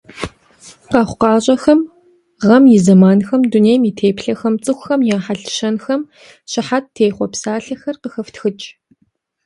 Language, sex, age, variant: Kabardian, female, 30-39, Адыгэбзэ (Къэбэрдей, Кирил, псоми зэдай)